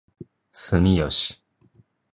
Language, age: Japanese, 30-39